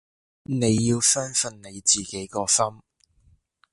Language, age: Cantonese, 19-29